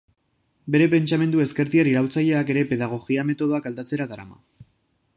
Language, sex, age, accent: Basque, male, under 19, Erdialdekoa edo Nafarra (Gipuzkoa, Nafarroa)